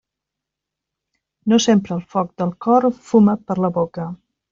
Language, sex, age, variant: Catalan, female, 50-59, Central